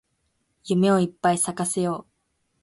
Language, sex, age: Japanese, female, under 19